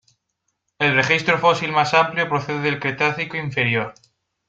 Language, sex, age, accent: Spanish, male, 19-29, España: Centro-Sur peninsular (Madrid, Toledo, Castilla-La Mancha)